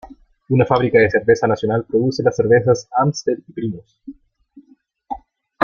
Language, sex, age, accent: Spanish, male, 19-29, Chileno: Chile, Cuyo